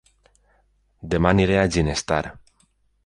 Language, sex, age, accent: Catalan, male, 30-39, valencià